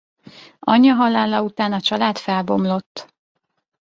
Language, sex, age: Hungarian, female, 19-29